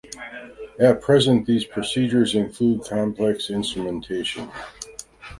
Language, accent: English, United States English